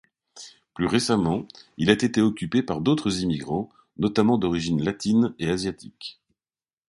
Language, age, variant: French, 50-59, Français de métropole